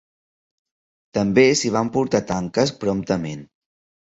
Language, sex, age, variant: Catalan, male, 30-39, Central